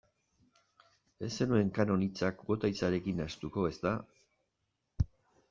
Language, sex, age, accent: Basque, male, 60-69, Erdialdekoa edo Nafarra (Gipuzkoa, Nafarroa)